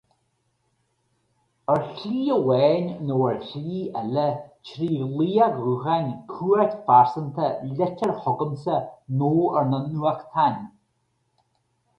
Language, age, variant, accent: Irish, 50-59, Gaeilge Uladh, Cainteoir dúchais, Gaeltacht